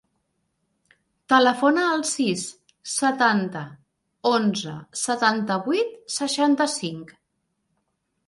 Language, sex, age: Catalan, female, 40-49